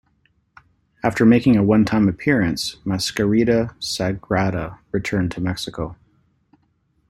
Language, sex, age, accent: English, male, 40-49, Canadian English